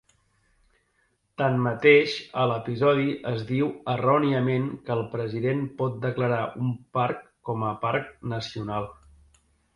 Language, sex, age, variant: Catalan, male, 50-59, Central